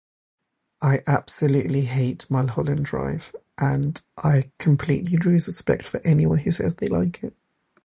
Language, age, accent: English, 19-29, England English; London English